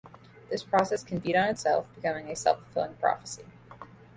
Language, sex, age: English, female, 19-29